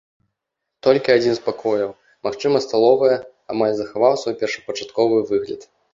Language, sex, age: Belarusian, male, 19-29